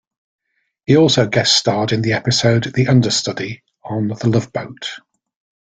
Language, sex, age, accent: English, male, 60-69, England English